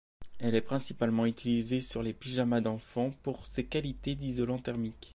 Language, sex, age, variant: French, male, 19-29, Français de métropole